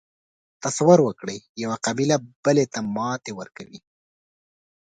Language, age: Pashto, 19-29